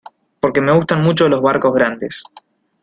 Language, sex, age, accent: Spanish, male, 19-29, Rioplatense: Argentina, Uruguay, este de Bolivia, Paraguay